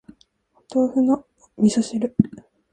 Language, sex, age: Japanese, female, 19-29